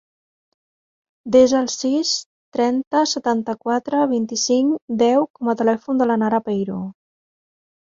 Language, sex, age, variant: Catalan, female, 40-49, Central